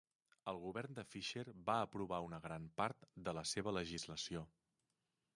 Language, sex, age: Catalan, male, 40-49